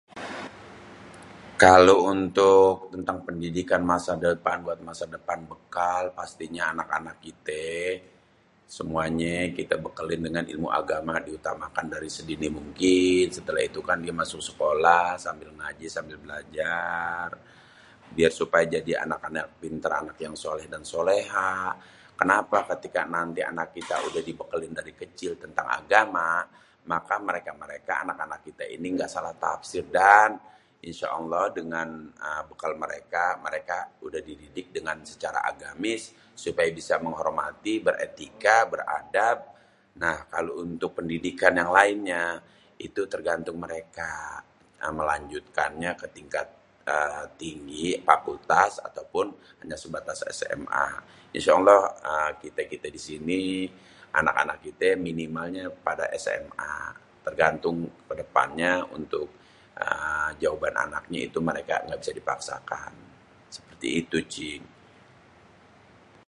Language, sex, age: Betawi, male, 40-49